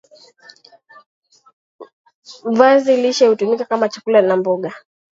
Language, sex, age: Swahili, female, 19-29